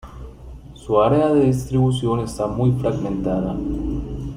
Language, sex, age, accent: Spanish, male, 19-29, Andino-Pacífico: Colombia, Perú, Ecuador, oeste de Bolivia y Venezuela andina